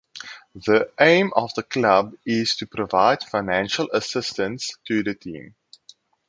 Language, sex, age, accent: English, male, 19-29, Southern African (South Africa, Zimbabwe, Namibia)